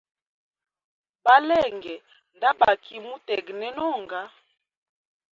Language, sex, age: Hemba, female, 19-29